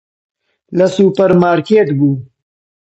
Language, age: Central Kurdish, 30-39